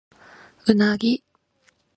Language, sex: Japanese, female